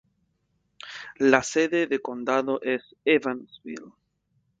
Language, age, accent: Spanish, 19-29, Rioplatense: Argentina, Uruguay, este de Bolivia, Paraguay